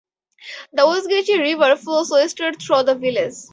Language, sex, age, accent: English, female, 19-29, United States English